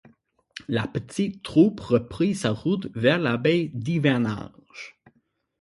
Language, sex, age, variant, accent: French, male, 19-29, Français d'Amérique du Nord, Français du Canada